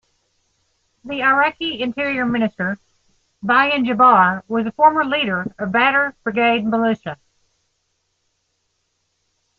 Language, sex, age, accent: English, female, 40-49, United States English